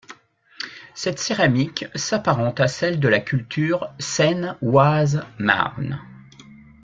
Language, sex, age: French, male, 60-69